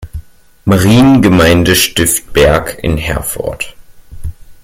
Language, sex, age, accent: German, male, under 19, Deutschland Deutsch